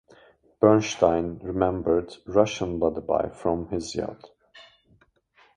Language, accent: English, United States English; Australian English